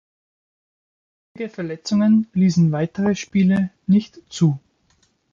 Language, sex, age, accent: German, male, 19-29, Österreichisches Deutsch